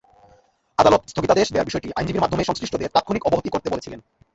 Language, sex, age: Bengali, male, 19-29